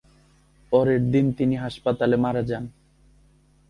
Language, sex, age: Bengali, male, 19-29